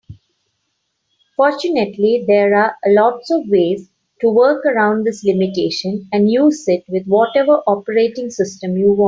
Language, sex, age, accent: English, female, 50-59, India and South Asia (India, Pakistan, Sri Lanka)